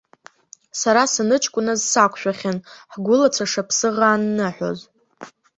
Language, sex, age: Abkhazian, female, under 19